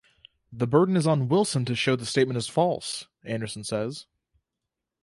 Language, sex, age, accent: English, male, 19-29, United States English